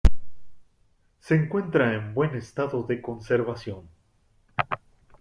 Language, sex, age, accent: Spanish, male, 40-49, México